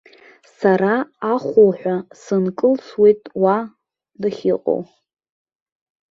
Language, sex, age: Abkhazian, female, 19-29